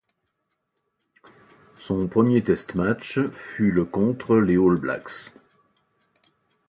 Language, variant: French, Français de métropole